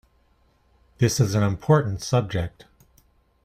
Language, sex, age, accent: English, male, 50-59, Canadian English